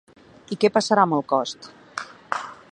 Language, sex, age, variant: Catalan, female, 40-49, Central